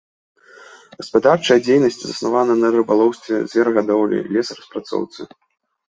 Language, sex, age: Belarusian, male, 30-39